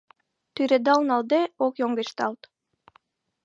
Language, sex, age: Mari, female, 19-29